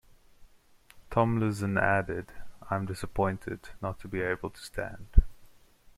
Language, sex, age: English, male, 19-29